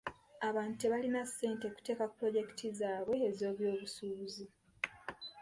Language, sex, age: Ganda, female, 19-29